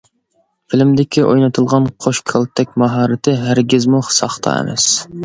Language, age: Uyghur, 19-29